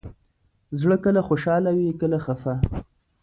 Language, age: Pashto, 30-39